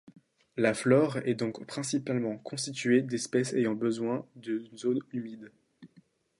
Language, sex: French, male